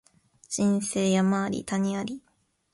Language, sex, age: Japanese, female, 19-29